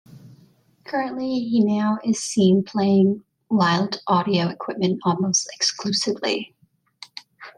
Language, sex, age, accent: English, female, 30-39, United States English